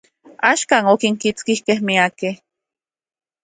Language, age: Central Puebla Nahuatl, 30-39